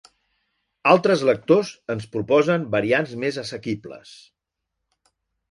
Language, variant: Catalan, Central